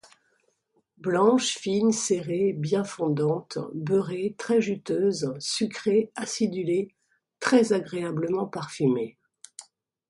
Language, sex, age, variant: French, female, 50-59, Français de métropole